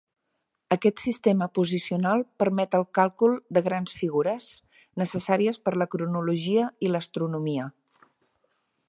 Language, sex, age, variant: Catalan, female, 50-59, Central